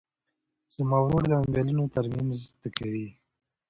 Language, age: Pashto, 19-29